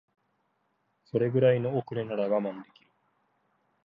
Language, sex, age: Japanese, male, under 19